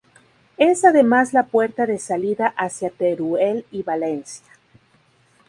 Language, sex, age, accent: Spanish, female, 30-39, México